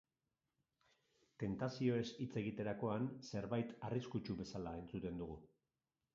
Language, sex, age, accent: Basque, male, 40-49, Mendebalekoa (Araba, Bizkaia, Gipuzkoako mendebaleko herri batzuk)